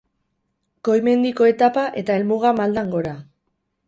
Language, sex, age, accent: Basque, female, 19-29, Erdialdekoa edo Nafarra (Gipuzkoa, Nafarroa)